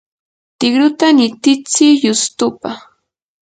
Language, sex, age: Yanahuanca Pasco Quechua, female, 30-39